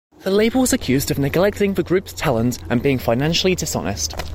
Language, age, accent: English, 19-29, England English